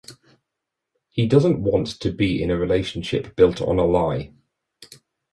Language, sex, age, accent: English, male, 40-49, England English